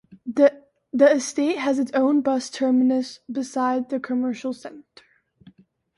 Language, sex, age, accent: English, female, 19-29, United States English